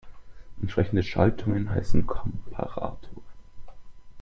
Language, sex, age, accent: German, male, under 19, Deutschland Deutsch